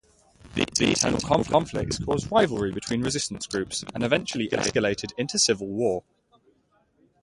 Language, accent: English, England English